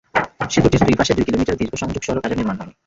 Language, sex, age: Bengali, male, 19-29